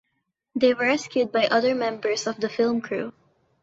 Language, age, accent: English, under 19, Filipino